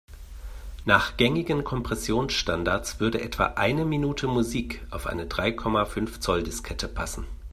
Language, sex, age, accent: German, male, 40-49, Deutschland Deutsch